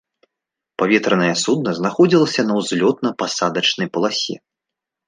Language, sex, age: Belarusian, male, 19-29